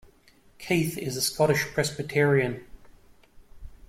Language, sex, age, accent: English, male, 50-59, Australian English